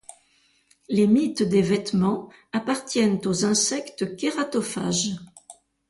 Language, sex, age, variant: French, female, 70-79, Français de métropole